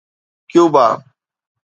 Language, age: Sindhi, 40-49